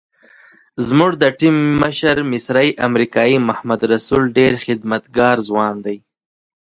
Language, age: Pashto, 19-29